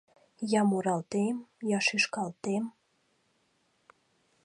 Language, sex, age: Mari, female, 19-29